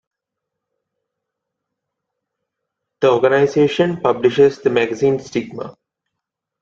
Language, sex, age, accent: English, male, 19-29, United States English